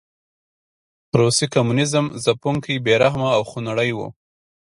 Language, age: Pashto, 19-29